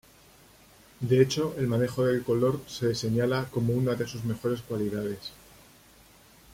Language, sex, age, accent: Spanish, male, 40-49, España: Centro-Sur peninsular (Madrid, Toledo, Castilla-La Mancha)